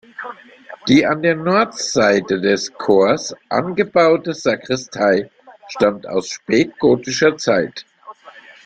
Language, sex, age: German, male, 40-49